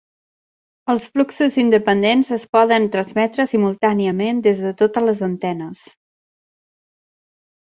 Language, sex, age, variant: Catalan, female, 40-49, Central